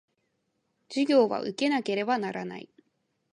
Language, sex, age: Japanese, female, 19-29